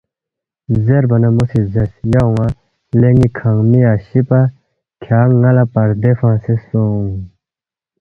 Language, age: Balti, 19-29